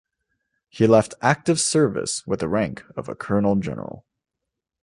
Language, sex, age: English, male, 19-29